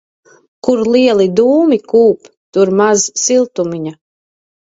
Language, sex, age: Latvian, female, 30-39